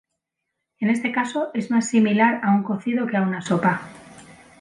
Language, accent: Spanish, España: Centro-Sur peninsular (Madrid, Toledo, Castilla-La Mancha)